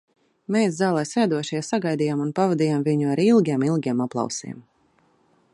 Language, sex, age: Latvian, female, 30-39